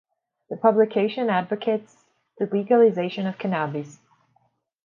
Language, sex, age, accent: English, female, 19-29, United States English